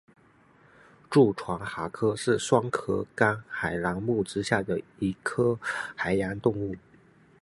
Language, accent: Chinese, 出生地：福建省